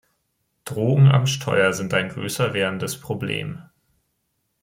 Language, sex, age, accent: German, male, 19-29, Deutschland Deutsch